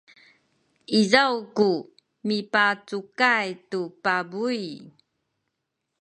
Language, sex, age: Sakizaya, female, 50-59